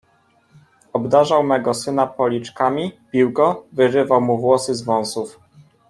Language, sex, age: Polish, male, 19-29